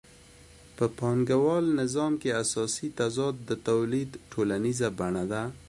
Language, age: Pashto, 19-29